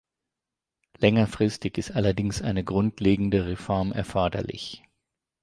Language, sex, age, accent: German, male, 60-69, Deutschland Deutsch